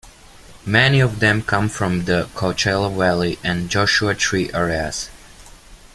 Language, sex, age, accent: English, male, 19-29, United States English